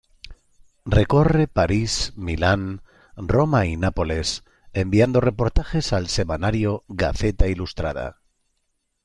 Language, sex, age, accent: Spanish, male, 50-59, España: Centro-Sur peninsular (Madrid, Toledo, Castilla-La Mancha)